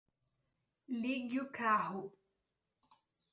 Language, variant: Portuguese, Portuguese (Brasil)